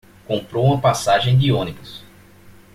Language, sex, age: Portuguese, male, 19-29